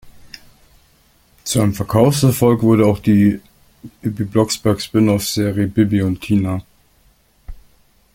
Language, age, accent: German, 30-39, Österreichisches Deutsch